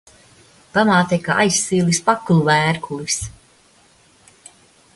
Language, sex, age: Latvian, female, 50-59